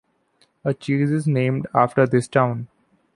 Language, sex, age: English, male, 19-29